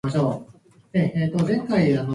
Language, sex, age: Japanese, female, 19-29